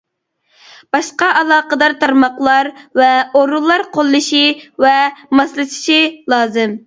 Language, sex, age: Uyghur, female, 30-39